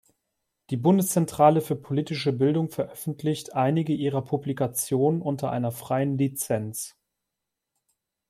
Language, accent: German, Deutschland Deutsch